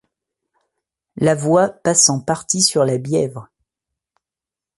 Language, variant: French, Français de métropole